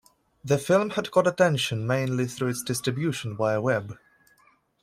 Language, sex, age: English, male, 19-29